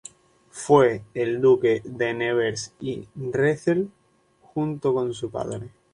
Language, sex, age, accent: Spanish, male, 19-29, España: Islas Canarias